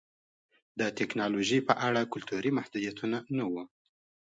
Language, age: Pashto, 30-39